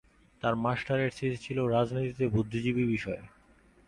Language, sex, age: Bengali, male, 19-29